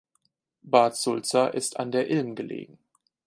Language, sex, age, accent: German, male, 19-29, Deutschland Deutsch